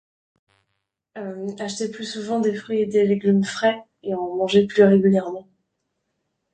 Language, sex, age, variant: French, male, 19-29, Français de métropole